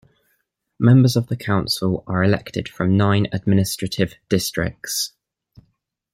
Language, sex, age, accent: English, male, 19-29, England English